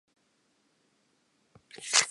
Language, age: Southern Sotho, 19-29